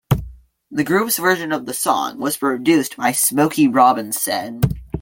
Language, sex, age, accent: English, male, under 19, Canadian English